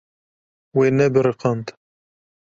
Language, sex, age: Kurdish, male, 30-39